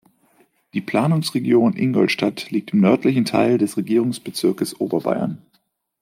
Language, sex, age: German, male, 19-29